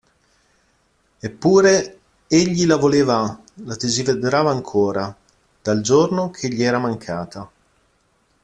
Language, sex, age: Italian, male, 40-49